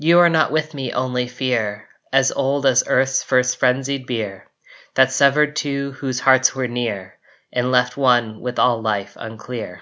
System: none